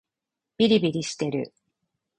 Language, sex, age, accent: Japanese, female, 40-49, 標準語